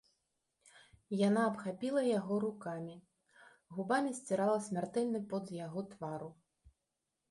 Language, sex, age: Belarusian, female, 40-49